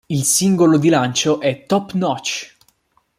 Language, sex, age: Italian, male, 19-29